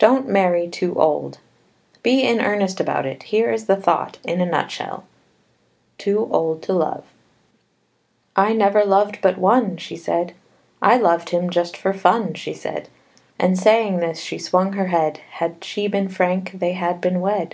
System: none